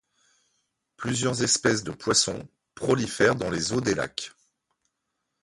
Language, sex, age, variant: French, male, 40-49, Français de métropole